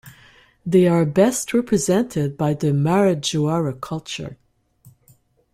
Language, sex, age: English, female, 50-59